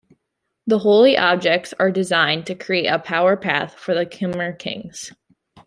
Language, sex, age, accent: English, female, under 19, United States English